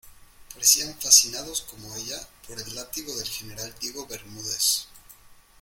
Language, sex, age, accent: Spanish, male, 19-29, México